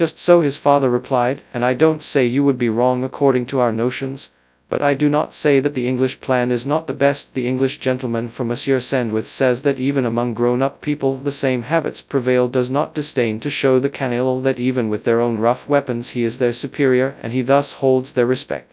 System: TTS, FastPitch